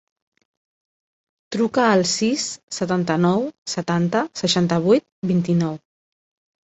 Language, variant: Catalan, Central